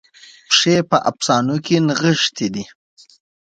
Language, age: Pashto, 19-29